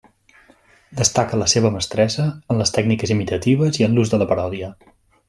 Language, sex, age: Catalan, male, 40-49